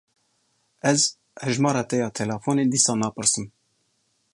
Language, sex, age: Kurdish, male, 30-39